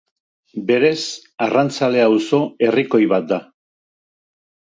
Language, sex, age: Basque, male, 60-69